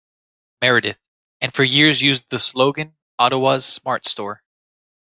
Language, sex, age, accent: English, male, 19-29, United States English